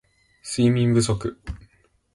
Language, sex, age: Japanese, male, under 19